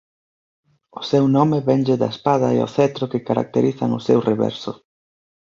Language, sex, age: Galician, male, 19-29